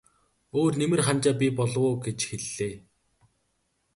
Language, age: Mongolian, 19-29